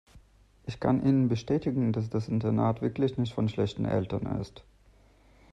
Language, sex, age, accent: German, male, 30-39, Deutschland Deutsch